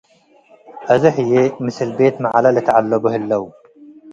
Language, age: Tigre, 19-29